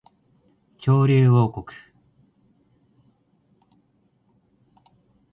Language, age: Japanese, 19-29